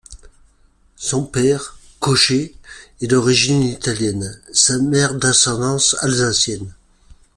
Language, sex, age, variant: French, male, 50-59, Français de métropole